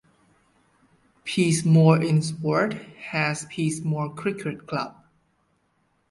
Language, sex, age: English, male, 19-29